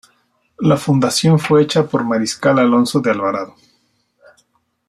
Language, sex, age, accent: Spanish, male, 40-49, México